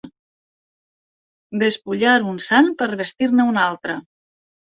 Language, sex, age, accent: Catalan, female, 50-59, aprenent (recent, des del castellà)